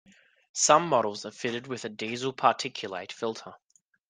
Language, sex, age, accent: English, male, 19-29, Australian English